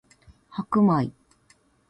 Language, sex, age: Japanese, female, 50-59